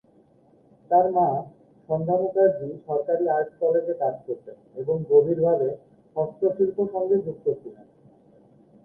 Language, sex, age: Bengali, male, 19-29